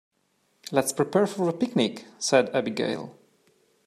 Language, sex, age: English, male, 30-39